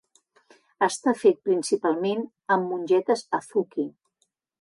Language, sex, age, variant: Catalan, female, 50-59, Central